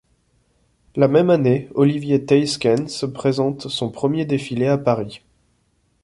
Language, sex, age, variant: French, male, 30-39, Français de métropole